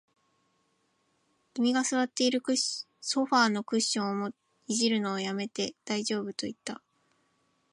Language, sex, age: Japanese, female, 19-29